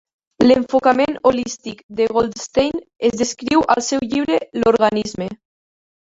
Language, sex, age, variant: Catalan, female, under 19, Nord-Occidental